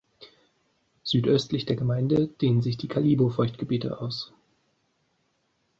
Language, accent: German, Deutschland Deutsch